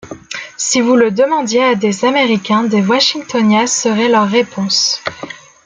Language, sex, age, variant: French, female, 19-29, Français de métropole